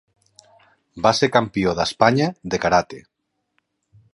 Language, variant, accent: Catalan, Nord-Occidental, Lleidatà